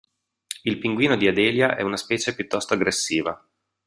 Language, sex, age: Italian, male, 30-39